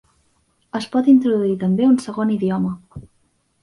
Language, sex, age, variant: Catalan, female, under 19, Central